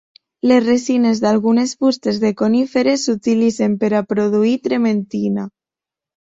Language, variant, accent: Catalan, Septentrional, septentrional